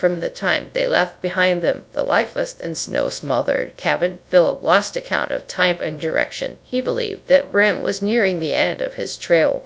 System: TTS, GradTTS